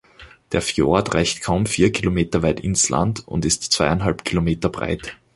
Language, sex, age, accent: German, male, 19-29, Österreichisches Deutsch